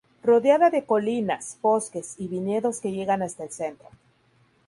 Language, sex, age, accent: Spanish, female, 30-39, México